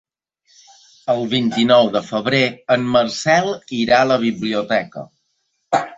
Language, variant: Catalan, Balear